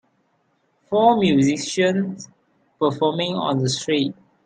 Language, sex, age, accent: English, male, 19-29, Malaysian English